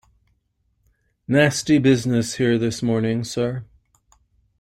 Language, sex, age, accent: English, male, 60-69, United States English